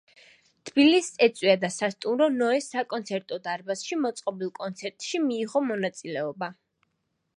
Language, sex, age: Georgian, female, 19-29